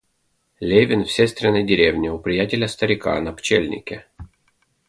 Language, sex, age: Russian, male, 30-39